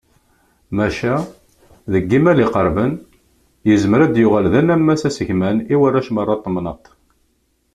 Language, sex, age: Kabyle, male, 50-59